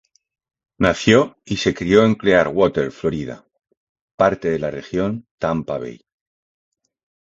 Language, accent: Spanish, España: Norte peninsular (Asturias, Castilla y León, Cantabria, País Vasco, Navarra, Aragón, La Rioja, Guadalajara, Cuenca)